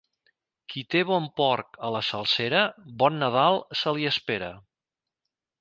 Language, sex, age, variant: Catalan, male, 50-59, Central